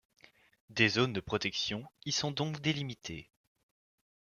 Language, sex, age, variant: French, male, under 19, Français de métropole